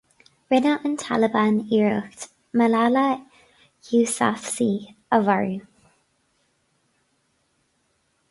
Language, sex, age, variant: Irish, female, 19-29, Gaeilge na Mumhan